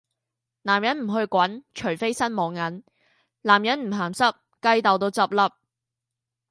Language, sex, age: Cantonese, female, 19-29